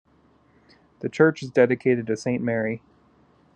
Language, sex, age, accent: English, male, 30-39, United States English